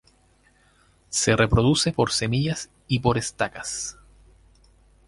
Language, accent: Spanish, Chileno: Chile, Cuyo